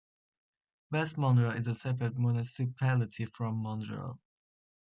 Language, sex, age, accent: English, male, under 19, United States English